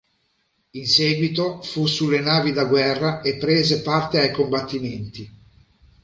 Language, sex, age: Italian, male, 40-49